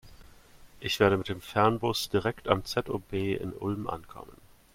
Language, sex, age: German, male, 19-29